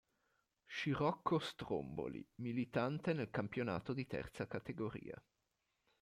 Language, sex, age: Italian, male, 19-29